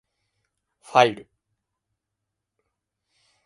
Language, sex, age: Japanese, male, 19-29